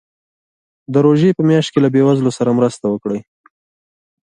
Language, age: Pashto, 19-29